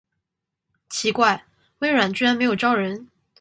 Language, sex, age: Chinese, female, 19-29